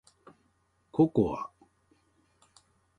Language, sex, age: Japanese, male, 50-59